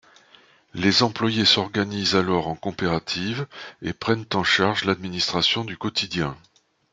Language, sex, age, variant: French, male, 60-69, Français de métropole